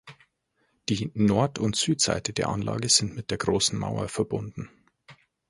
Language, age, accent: German, 30-39, Deutschland Deutsch